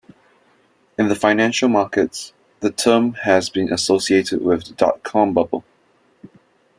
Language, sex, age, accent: English, male, 19-29, Singaporean English